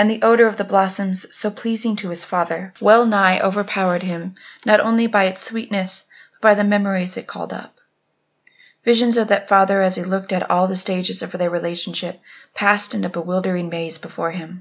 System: none